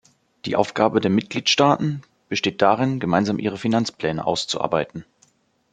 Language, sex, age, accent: German, male, 19-29, Deutschland Deutsch